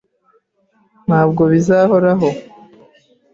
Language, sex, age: Kinyarwanda, female, 30-39